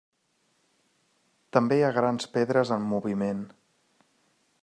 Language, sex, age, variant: Catalan, male, 30-39, Central